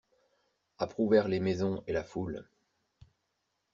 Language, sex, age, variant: French, male, 50-59, Français de métropole